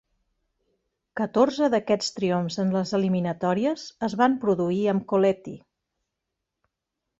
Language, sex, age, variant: Catalan, female, 40-49, Central